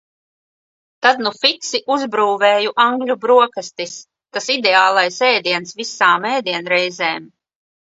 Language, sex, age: Latvian, female, 40-49